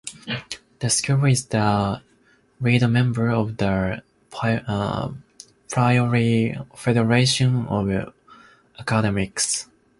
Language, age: English, 19-29